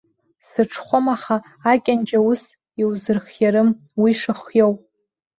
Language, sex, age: Abkhazian, female, 19-29